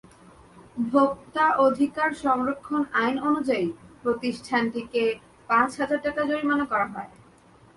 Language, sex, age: Bengali, female, 19-29